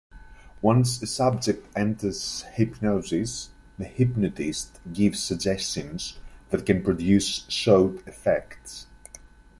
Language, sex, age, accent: English, male, 30-39, England English